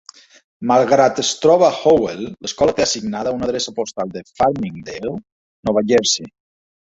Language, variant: Catalan, Balear